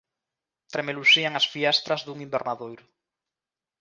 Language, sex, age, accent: Galician, male, 19-29, Atlántico (seseo e gheada)